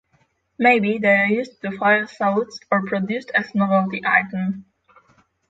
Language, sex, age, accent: English, female, 19-29, Slavic; polish